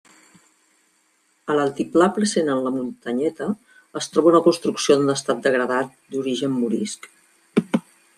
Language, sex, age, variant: Catalan, female, 50-59, Central